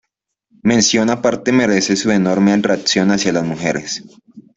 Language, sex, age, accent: Spanish, male, 19-29, Andino-Pacífico: Colombia, Perú, Ecuador, oeste de Bolivia y Venezuela andina